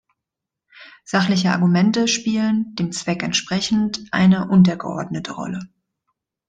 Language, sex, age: German, female, 30-39